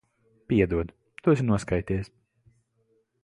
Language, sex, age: Latvian, male, 19-29